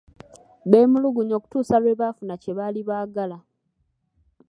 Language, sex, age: Ganda, female, 19-29